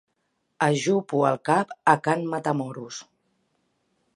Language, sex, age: Catalan, female, 40-49